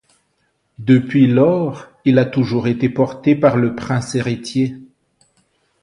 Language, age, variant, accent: French, 40-49, Français d'Afrique subsaharienne et des îles africaines, Français de Madagascar